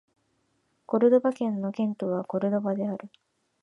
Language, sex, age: Japanese, female, 19-29